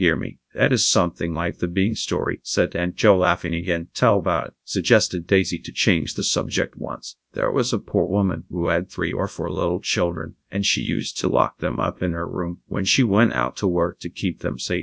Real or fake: fake